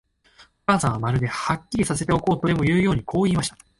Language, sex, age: Japanese, male, 19-29